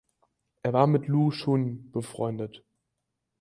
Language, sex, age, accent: German, male, 19-29, Deutschland Deutsch